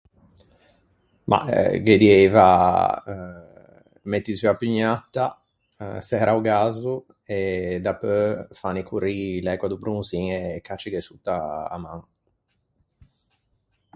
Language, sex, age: Ligurian, male, 30-39